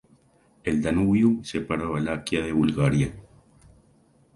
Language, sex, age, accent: Spanish, male, 50-59, Andino-Pacífico: Colombia, Perú, Ecuador, oeste de Bolivia y Venezuela andina